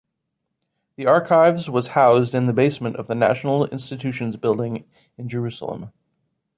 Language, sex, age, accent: English, male, 30-39, United States English